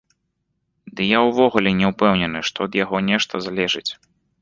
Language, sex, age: Belarusian, male, 19-29